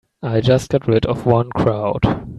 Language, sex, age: English, male, 19-29